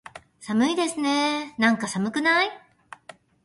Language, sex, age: Japanese, female, 50-59